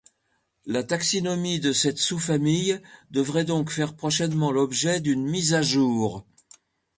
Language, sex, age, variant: French, male, 70-79, Français de métropole